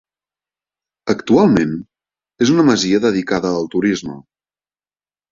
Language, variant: Catalan, Central